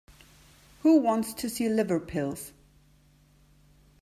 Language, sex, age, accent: English, male, 40-49, United States English